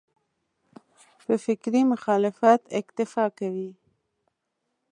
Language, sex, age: Pashto, female, 19-29